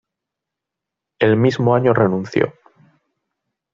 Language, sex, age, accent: Spanish, male, 30-39, España: Centro-Sur peninsular (Madrid, Toledo, Castilla-La Mancha)